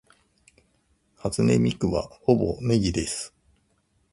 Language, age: Japanese, 50-59